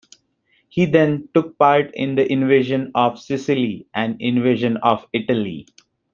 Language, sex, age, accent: English, male, 30-39, India and South Asia (India, Pakistan, Sri Lanka)